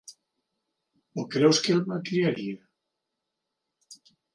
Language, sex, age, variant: Catalan, male, 40-49, Central